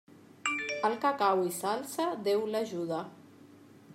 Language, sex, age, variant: Catalan, female, 40-49, Central